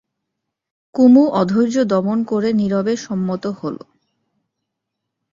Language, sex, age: Bengali, female, 19-29